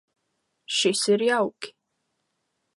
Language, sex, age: Latvian, female, under 19